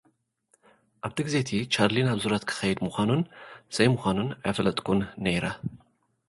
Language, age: Tigrinya, 40-49